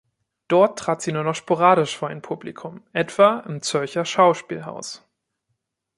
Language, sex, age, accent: German, male, 19-29, Deutschland Deutsch